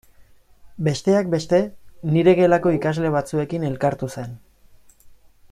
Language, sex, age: Basque, male, 40-49